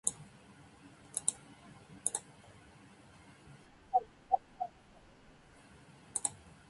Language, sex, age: Japanese, female, 40-49